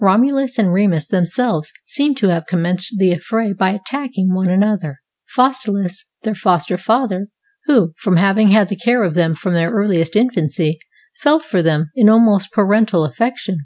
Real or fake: real